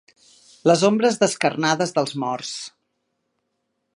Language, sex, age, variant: Catalan, female, 50-59, Central